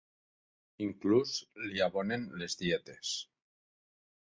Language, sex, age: Catalan, male, 60-69